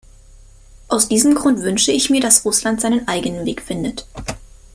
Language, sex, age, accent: German, female, 19-29, Deutschland Deutsch